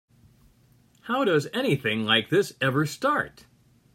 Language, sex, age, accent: English, male, 60-69, United States English